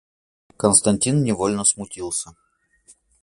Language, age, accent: Russian, 19-29, Русский